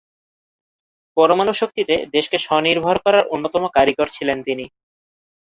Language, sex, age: Bengali, male, 19-29